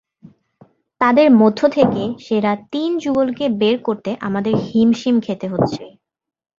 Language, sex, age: Bengali, female, 19-29